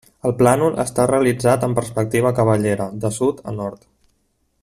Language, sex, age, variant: Catalan, male, 19-29, Central